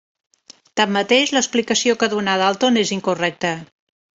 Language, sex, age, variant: Catalan, female, 50-59, Central